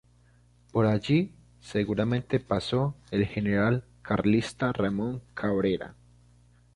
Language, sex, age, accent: Spanish, male, 19-29, Andino-Pacífico: Colombia, Perú, Ecuador, oeste de Bolivia y Venezuela andina